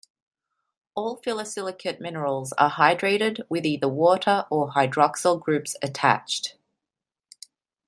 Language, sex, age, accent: English, female, 30-39, Australian English